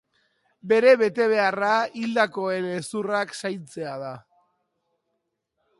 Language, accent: Basque, Mendebalekoa (Araba, Bizkaia, Gipuzkoako mendebaleko herri batzuk)